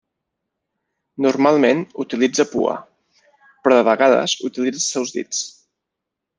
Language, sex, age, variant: Catalan, male, 30-39, Balear